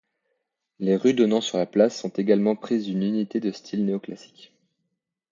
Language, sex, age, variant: French, male, 19-29, Français de métropole